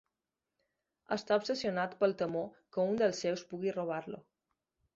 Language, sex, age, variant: Catalan, female, 30-39, Balear